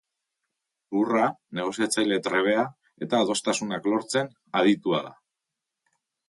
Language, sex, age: Basque, male, 40-49